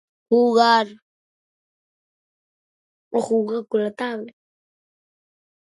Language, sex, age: Spanish, female, 40-49